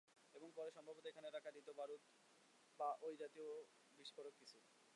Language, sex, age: Bengali, male, 19-29